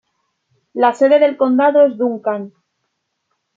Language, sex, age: Spanish, female, 30-39